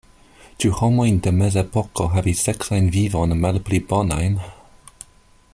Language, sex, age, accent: Esperanto, male, 30-39, Internacia